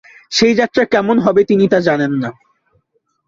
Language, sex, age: Bengali, male, 19-29